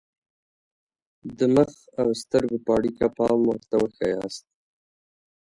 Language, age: Pashto, 30-39